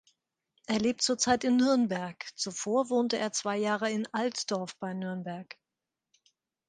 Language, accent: German, Deutschland Deutsch